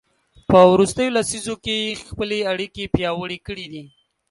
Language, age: Pashto, 19-29